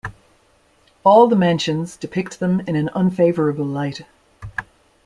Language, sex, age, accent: English, female, 50-59, Irish English